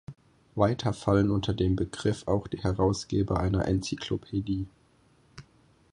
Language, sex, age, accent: German, male, 19-29, Deutschland Deutsch